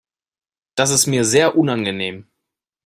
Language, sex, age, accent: German, male, 30-39, Deutschland Deutsch